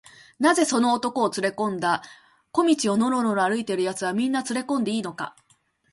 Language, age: Japanese, 40-49